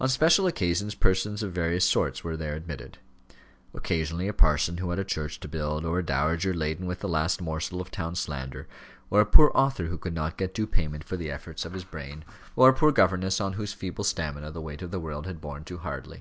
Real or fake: real